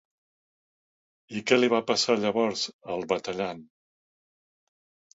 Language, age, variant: Catalan, 60-69, Central